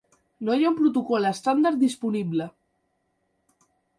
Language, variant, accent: Catalan, Central, Barcelona